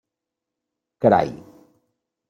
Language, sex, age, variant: Catalan, male, 50-59, Central